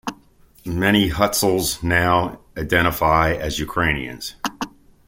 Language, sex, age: English, male, 50-59